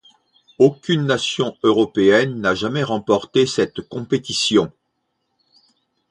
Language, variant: French, Français de métropole